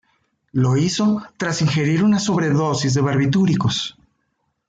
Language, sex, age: Spanish, male, 40-49